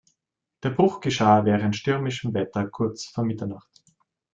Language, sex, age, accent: German, male, 30-39, Österreichisches Deutsch